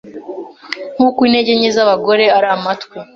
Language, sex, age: Kinyarwanda, female, 19-29